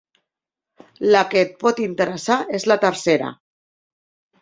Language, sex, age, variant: Catalan, female, 40-49, Central